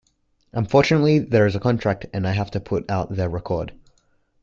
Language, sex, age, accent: English, male, under 19, Australian English